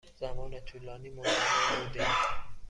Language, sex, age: Persian, male, 30-39